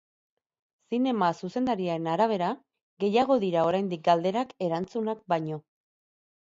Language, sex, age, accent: Basque, female, 40-49, Mendebalekoa (Araba, Bizkaia, Gipuzkoako mendebaleko herri batzuk)